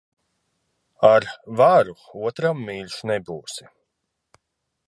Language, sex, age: Latvian, male, 40-49